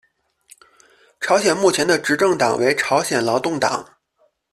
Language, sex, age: Chinese, male, 30-39